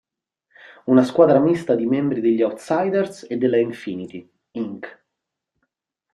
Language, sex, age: Italian, male, 30-39